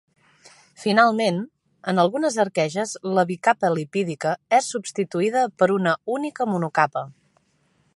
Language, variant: Catalan, Central